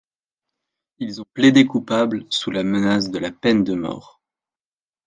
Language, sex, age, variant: French, male, 19-29, Français de métropole